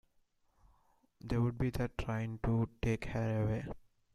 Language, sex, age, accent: English, male, 19-29, India and South Asia (India, Pakistan, Sri Lanka)